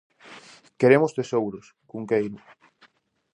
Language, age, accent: Galician, 19-29, Normativo (estándar)